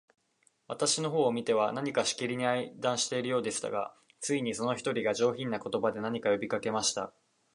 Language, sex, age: Japanese, male, 19-29